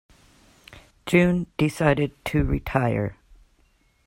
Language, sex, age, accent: English, female, 30-39, United States English